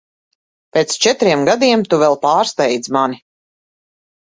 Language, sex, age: Latvian, female, 40-49